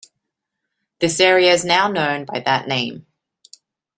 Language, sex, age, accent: English, female, 30-39, Australian English